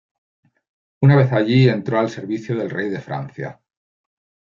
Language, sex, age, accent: Spanish, male, 40-49, España: Norte peninsular (Asturias, Castilla y León, Cantabria, País Vasco, Navarra, Aragón, La Rioja, Guadalajara, Cuenca)